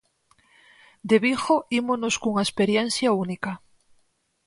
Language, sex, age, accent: Galician, female, 30-39, Atlántico (seseo e gheada)